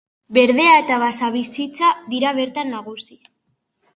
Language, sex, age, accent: Basque, female, 40-49, Mendebalekoa (Araba, Bizkaia, Gipuzkoako mendebaleko herri batzuk)